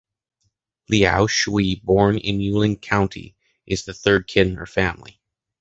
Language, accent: English, Canadian English